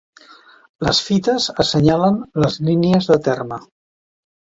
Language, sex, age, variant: Catalan, male, 70-79, Central